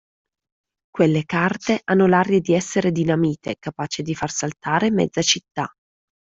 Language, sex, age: Italian, female, 30-39